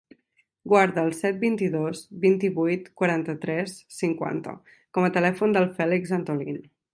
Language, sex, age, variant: Catalan, female, 19-29, Central